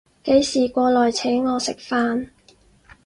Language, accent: Cantonese, 广州音